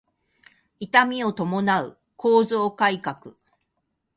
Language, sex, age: Japanese, female, 60-69